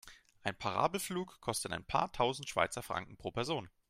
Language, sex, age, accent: German, male, 19-29, Deutschland Deutsch